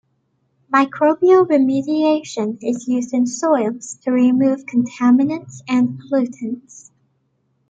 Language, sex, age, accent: English, female, 19-29, United States English